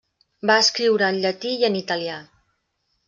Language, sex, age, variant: Catalan, female, 50-59, Central